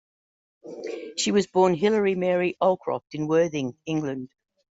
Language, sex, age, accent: English, female, 50-59, Australian English